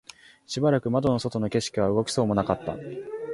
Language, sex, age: Japanese, male, 19-29